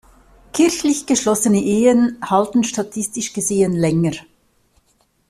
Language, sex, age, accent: German, female, 50-59, Schweizerdeutsch